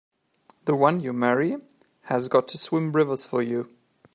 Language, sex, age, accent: English, male, 30-39, England English